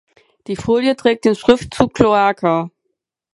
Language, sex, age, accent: German, female, 19-29, Deutschland Deutsch